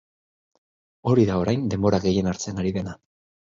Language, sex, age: Basque, male, 40-49